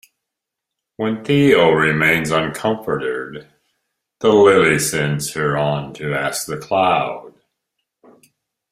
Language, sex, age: English, male, 60-69